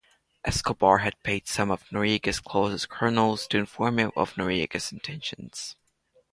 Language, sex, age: English, male, under 19